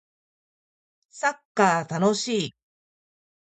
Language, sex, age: Japanese, female, 40-49